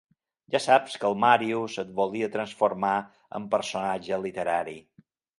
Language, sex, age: Catalan, male, 50-59